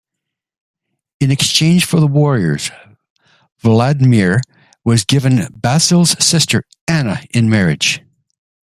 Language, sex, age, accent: English, male, 60-69, Canadian English